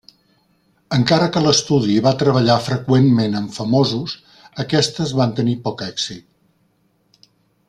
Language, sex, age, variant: Catalan, male, 60-69, Central